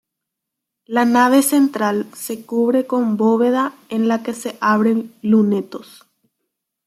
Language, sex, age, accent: Spanish, female, under 19, Rioplatense: Argentina, Uruguay, este de Bolivia, Paraguay